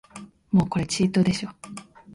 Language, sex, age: Japanese, female, 19-29